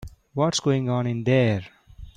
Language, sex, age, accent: English, male, 40-49, India and South Asia (India, Pakistan, Sri Lanka)